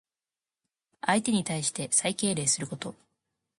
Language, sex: Japanese, female